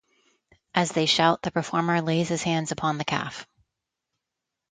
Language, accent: English, United States English